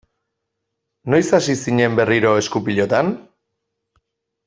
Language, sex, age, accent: Basque, male, 30-39, Erdialdekoa edo Nafarra (Gipuzkoa, Nafarroa)